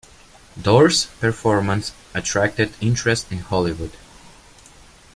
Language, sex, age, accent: English, male, 19-29, United States English